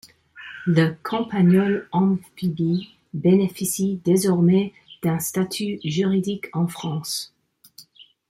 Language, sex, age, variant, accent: French, female, 40-49, Français d'Europe, Français du Royaume-Uni